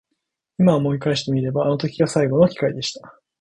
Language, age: Japanese, 19-29